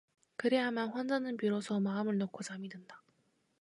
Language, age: Korean, 19-29